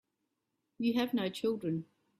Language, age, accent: English, 40-49, Australian English